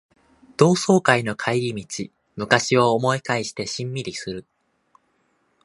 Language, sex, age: Japanese, male, 19-29